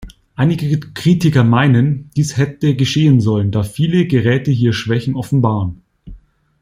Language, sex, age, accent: German, male, 30-39, Deutschland Deutsch